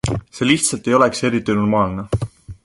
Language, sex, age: Estonian, male, 19-29